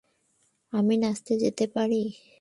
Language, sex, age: Bengali, female, 19-29